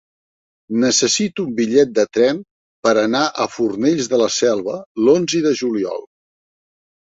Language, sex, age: Catalan, male, 50-59